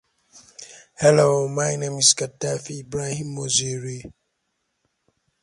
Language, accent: English, United States English; England English